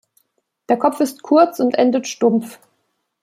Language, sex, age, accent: German, female, 19-29, Deutschland Deutsch